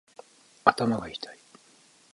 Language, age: Japanese, 50-59